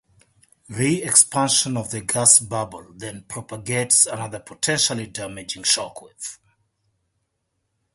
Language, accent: English, United States English; Australian English; England English; Irish English; Scottish English; Welsh English